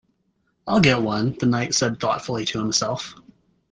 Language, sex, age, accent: English, male, 30-39, United States English